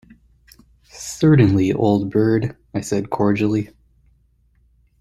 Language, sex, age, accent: English, male, 19-29, United States English